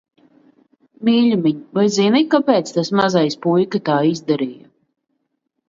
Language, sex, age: Latvian, female, 40-49